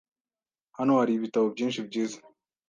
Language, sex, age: Kinyarwanda, male, 19-29